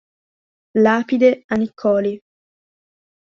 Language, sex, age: Italian, female, 19-29